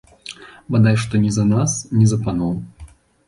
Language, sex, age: Belarusian, male, 19-29